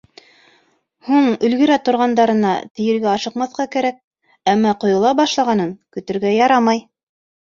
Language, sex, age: Bashkir, female, 19-29